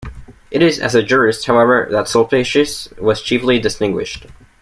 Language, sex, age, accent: English, male, under 19, United States English